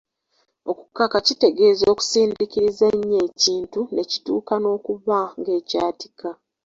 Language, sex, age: Ganda, female, 19-29